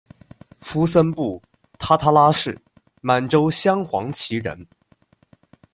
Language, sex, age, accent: Chinese, male, under 19, 出生地：江西省